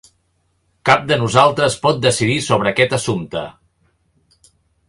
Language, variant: Catalan, Central